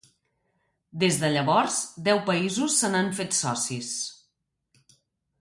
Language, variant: Catalan, Central